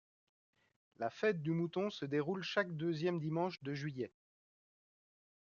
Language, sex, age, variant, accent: French, male, 30-39, Français d'Europe, Français de Belgique